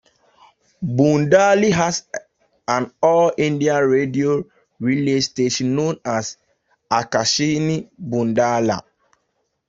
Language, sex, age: English, male, 30-39